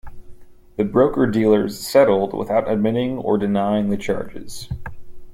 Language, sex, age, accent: English, male, 30-39, United States English